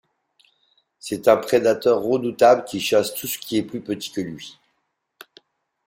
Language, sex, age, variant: French, male, 40-49, Français de métropole